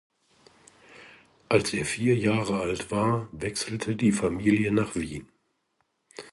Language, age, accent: German, 60-69, Deutschland Deutsch